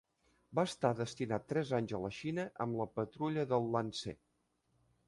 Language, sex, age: Catalan, male, 50-59